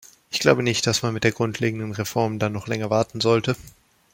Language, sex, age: German, male, 19-29